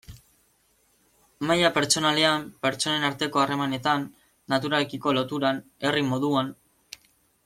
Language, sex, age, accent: Basque, male, 19-29, Mendebalekoa (Araba, Bizkaia, Gipuzkoako mendebaleko herri batzuk)